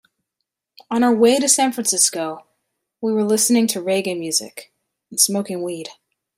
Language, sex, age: English, female, 30-39